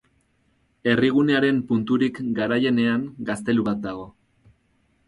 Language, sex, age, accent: Basque, male, 30-39, Erdialdekoa edo Nafarra (Gipuzkoa, Nafarroa)